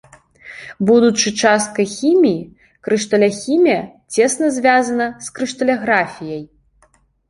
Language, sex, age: Belarusian, female, 19-29